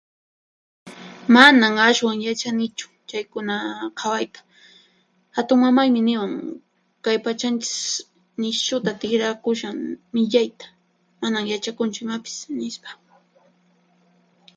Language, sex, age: Puno Quechua, female, 19-29